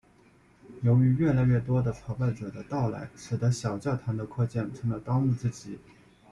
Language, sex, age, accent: Chinese, male, 30-39, 出生地：湖南省